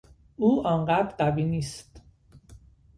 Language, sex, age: Persian, male, 30-39